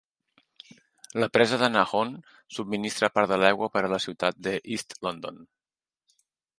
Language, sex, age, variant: Catalan, male, 40-49, Central